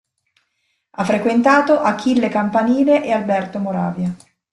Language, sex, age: Italian, female, 40-49